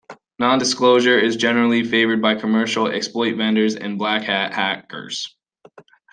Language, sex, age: English, male, 19-29